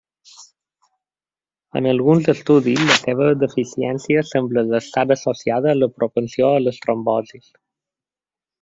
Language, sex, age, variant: Catalan, male, 30-39, Balear